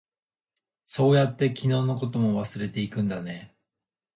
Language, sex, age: Japanese, male, 19-29